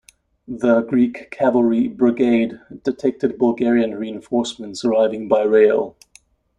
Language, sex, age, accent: English, male, 30-39, Southern African (South Africa, Zimbabwe, Namibia)